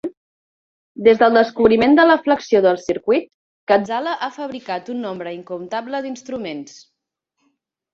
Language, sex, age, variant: Catalan, female, 30-39, Central